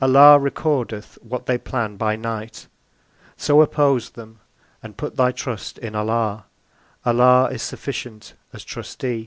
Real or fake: real